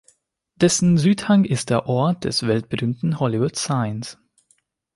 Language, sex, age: German, male, 19-29